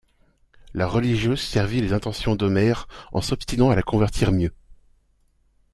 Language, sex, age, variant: French, male, 30-39, Français de métropole